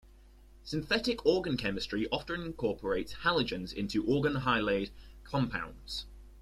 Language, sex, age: English, male, under 19